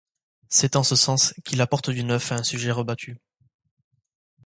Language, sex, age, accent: French, male, under 19, Français du sud de la France